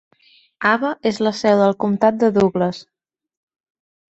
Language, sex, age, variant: Catalan, female, 30-39, Central